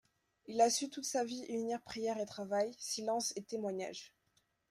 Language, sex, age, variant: French, female, under 19, Français de métropole